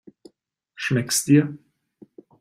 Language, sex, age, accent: German, male, 19-29, Deutschland Deutsch